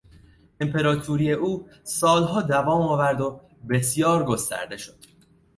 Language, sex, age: Persian, male, 19-29